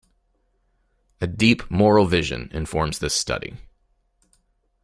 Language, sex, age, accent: English, male, 40-49, United States English